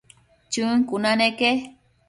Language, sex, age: Matsés, female, 30-39